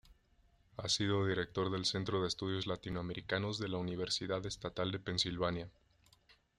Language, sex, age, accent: Spanish, male, 19-29, México